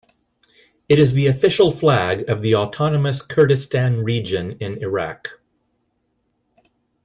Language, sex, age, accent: English, male, 40-49, United States English